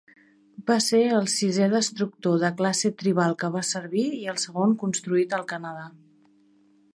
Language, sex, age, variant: Catalan, female, 50-59, Central